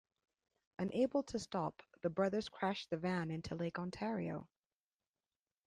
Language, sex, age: English, female, 40-49